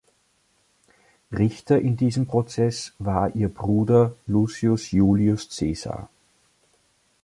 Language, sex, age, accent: German, male, 50-59, Österreichisches Deutsch